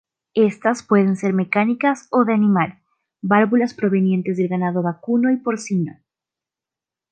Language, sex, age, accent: Spanish, female, under 19, Andino-Pacífico: Colombia, Perú, Ecuador, oeste de Bolivia y Venezuela andina